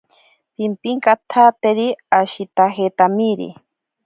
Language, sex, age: Ashéninka Perené, female, 19-29